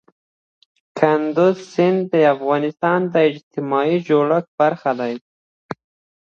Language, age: Pashto, under 19